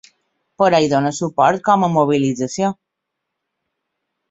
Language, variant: Catalan, Balear